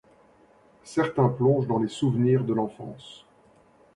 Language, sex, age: French, male, 50-59